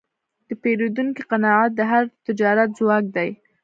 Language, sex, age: Pashto, female, 19-29